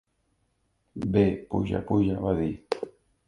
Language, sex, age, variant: Catalan, male, 40-49, Central